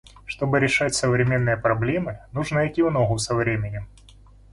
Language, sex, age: Russian, male, 40-49